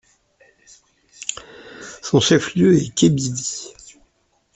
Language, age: French, 50-59